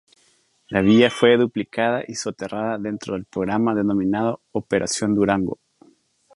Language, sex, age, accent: Spanish, male, 40-49, América central